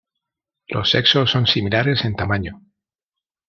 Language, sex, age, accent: Spanish, male, 30-39, España: Centro-Sur peninsular (Madrid, Toledo, Castilla-La Mancha)